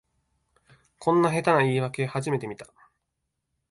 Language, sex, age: Japanese, male, 19-29